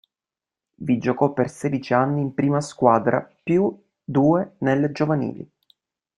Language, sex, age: Italian, male, 19-29